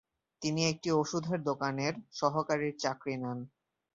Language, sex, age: Bengali, male, 19-29